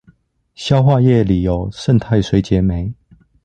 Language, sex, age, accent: Chinese, male, 19-29, 出生地：彰化縣